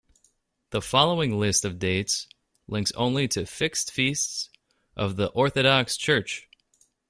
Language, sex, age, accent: English, male, 19-29, United States English